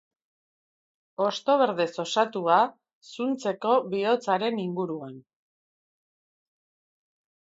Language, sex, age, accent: Basque, female, 30-39, Erdialdekoa edo Nafarra (Gipuzkoa, Nafarroa)